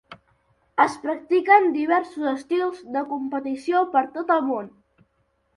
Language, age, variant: Catalan, under 19, Central